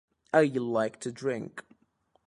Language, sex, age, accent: English, male, 19-29, England English